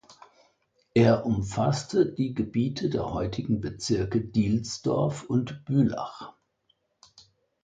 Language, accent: German, Deutschland Deutsch